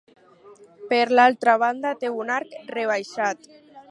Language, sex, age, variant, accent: Catalan, female, under 19, Alacantí, valencià